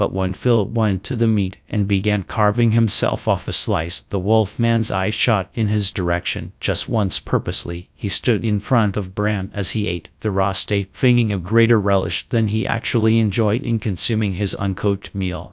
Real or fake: fake